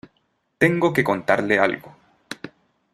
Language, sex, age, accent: Spanish, male, 19-29, Chileno: Chile, Cuyo